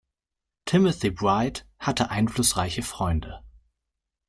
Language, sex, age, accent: German, male, 19-29, Deutschland Deutsch